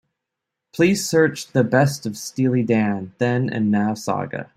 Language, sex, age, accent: English, male, 19-29, United States English